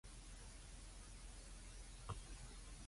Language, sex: Cantonese, female